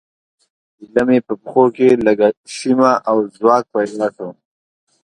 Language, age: Pashto, 30-39